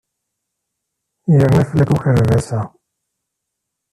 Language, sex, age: Kabyle, male, 30-39